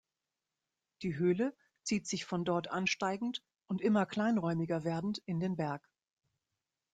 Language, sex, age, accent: German, female, 40-49, Deutschland Deutsch